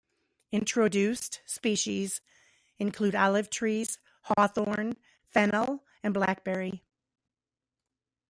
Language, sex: English, female